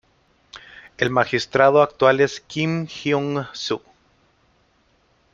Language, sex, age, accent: Spanish, male, 40-49, México